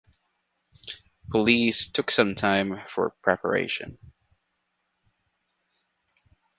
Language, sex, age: English, male, 19-29